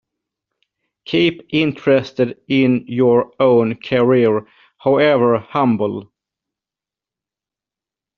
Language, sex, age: English, male, 40-49